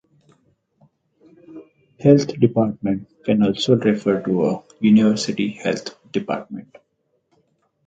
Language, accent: English, India and South Asia (India, Pakistan, Sri Lanka)